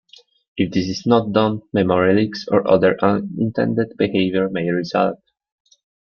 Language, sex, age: English, male, 19-29